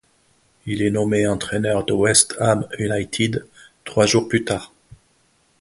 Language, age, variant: French, 50-59, Français de métropole